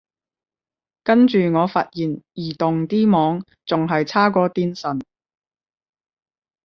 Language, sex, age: Cantonese, female, 30-39